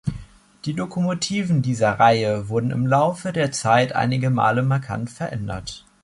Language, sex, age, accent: German, male, 19-29, Deutschland Deutsch